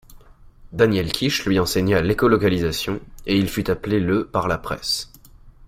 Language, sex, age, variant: French, male, under 19, Français de métropole